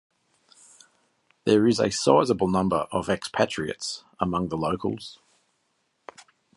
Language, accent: English, Australian English